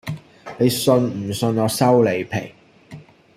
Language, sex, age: Cantonese, male, 30-39